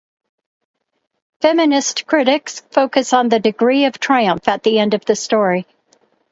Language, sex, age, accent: English, female, 60-69, United States English